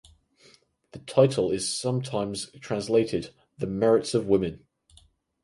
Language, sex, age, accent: English, male, under 19, England English